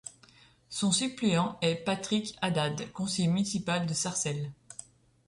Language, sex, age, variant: French, female, 30-39, Français de métropole